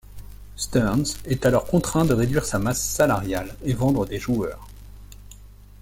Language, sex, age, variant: French, male, 40-49, Français de métropole